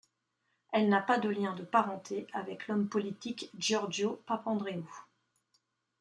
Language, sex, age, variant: French, female, 50-59, Français de métropole